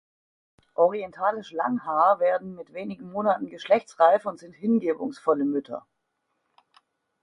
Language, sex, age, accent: German, female, 40-49, Süddeutsch